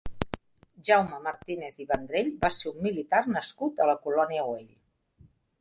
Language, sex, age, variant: Catalan, female, 50-59, Central